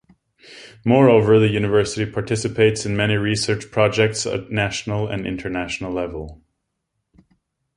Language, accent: English, United States English